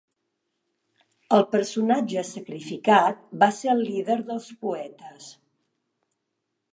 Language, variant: Catalan, Septentrional